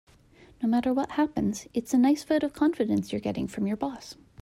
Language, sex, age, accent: English, female, 30-39, United States English